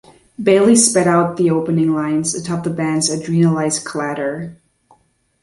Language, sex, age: English, female, 19-29